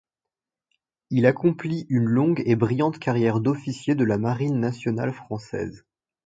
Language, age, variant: French, 19-29, Français de métropole